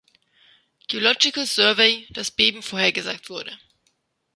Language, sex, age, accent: German, female, 30-39, Deutschland Deutsch